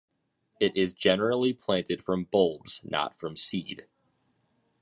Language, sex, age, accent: English, male, under 19, United States English